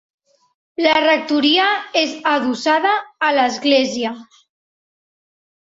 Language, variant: Catalan, Central